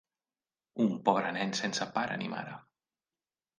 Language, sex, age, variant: Catalan, male, 30-39, Central